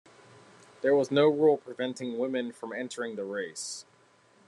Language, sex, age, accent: English, male, 19-29, United States English